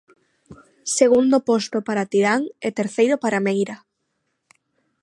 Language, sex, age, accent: Galician, female, under 19, Atlántico (seseo e gheada); Normativo (estándar)